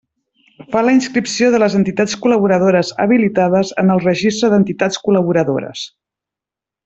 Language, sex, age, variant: Catalan, female, 40-49, Central